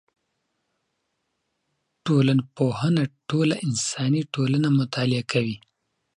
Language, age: Pashto, 19-29